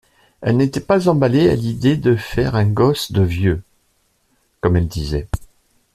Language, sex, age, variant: French, male, 50-59, Français de métropole